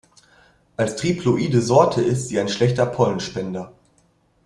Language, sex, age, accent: German, male, 30-39, Deutschland Deutsch